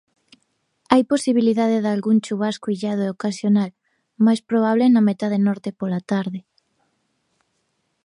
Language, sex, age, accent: Galician, female, 30-39, Normativo (estándar)